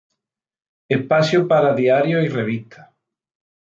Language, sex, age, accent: Spanish, male, 19-29, España: Sur peninsular (Andalucia, Extremadura, Murcia)